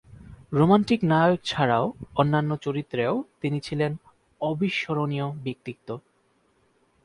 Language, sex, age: Bengali, male, 19-29